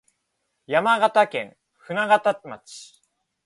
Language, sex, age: Japanese, male, 19-29